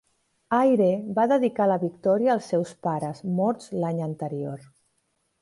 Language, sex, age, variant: Catalan, female, 40-49, Central